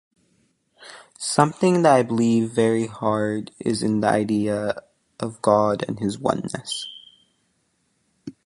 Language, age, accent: English, under 19, United States English